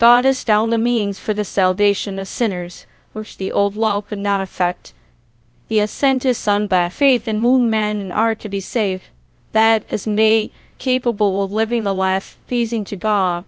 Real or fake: fake